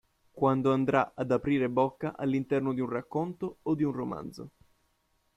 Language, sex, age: Italian, male, 19-29